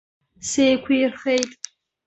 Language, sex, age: Abkhazian, female, under 19